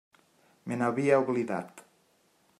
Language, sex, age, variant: Catalan, male, 40-49, Nord-Occidental